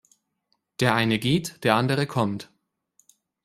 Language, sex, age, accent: German, male, 19-29, Deutschland Deutsch